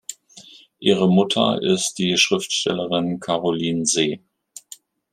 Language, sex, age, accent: German, male, 50-59, Deutschland Deutsch